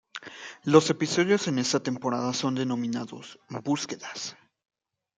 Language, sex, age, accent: Spanish, male, 19-29, México